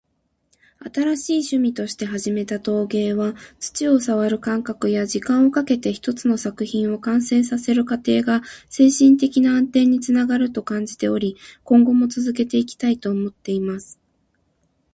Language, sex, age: Japanese, female, 19-29